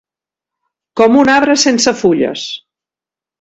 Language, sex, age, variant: Catalan, female, 50-59, Central